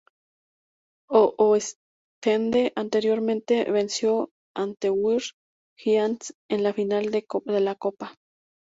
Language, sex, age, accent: Spanish, female, 30-39, México